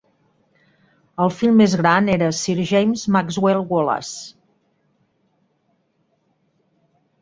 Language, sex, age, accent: Catalan, female, 40-49, Garrotxi